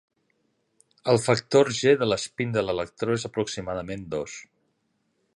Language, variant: Catalan, Central